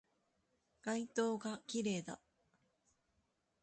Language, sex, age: Japanese, female, 30-39